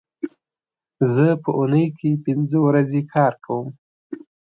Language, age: Pashto, 19-29